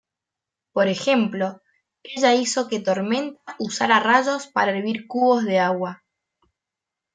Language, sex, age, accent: Spanish, female, under 19, Rioplatense: Argentina, Uruguay, este de Bolivia, Paraguay